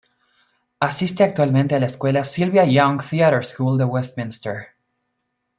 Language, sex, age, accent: Spanish, male, 19-29, Rioplatense: Argentina, Uruguay, este de Bolivia, Paraguay